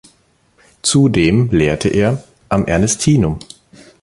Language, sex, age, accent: German, male, 30-39, Deutschland Deutsch